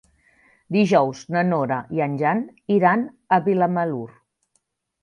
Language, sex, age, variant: Catalan, female, 40-49, Central